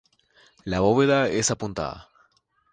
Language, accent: Spanish, Andino-Pacífico: Colombia, Perú, Ecuador, oeste de Bolivia y Venezuela andina